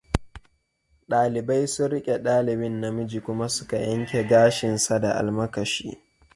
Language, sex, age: Hausa, male, 19-29